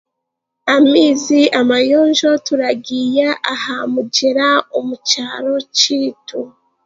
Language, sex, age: Chiga, female, 19-29